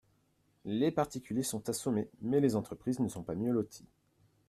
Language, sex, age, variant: French, male, 40-49, Français de métropole